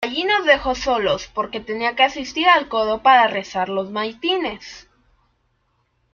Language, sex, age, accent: Spanish, male, under 19, México